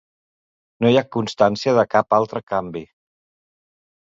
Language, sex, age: Catalan, male, 50-59